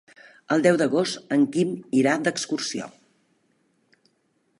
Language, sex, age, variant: Catalan, female, 50-59, Central